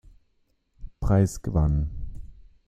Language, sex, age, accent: German, male, 30-39, Deutschland Deutsch